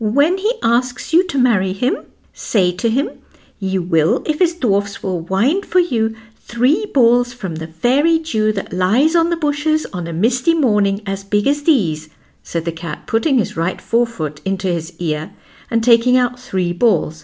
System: none